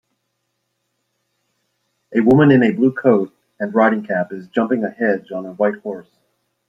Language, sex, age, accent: English, male, 40-49, United States English